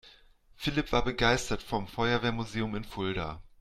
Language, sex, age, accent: German, male, 40-49, Deutschland Deutsch